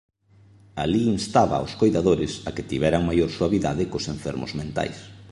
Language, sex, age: Galician, male, 30-39